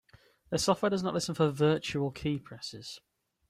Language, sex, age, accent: English, male, 30-39, England English